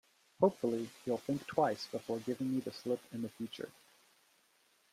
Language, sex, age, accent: English, male, 19-29, United States English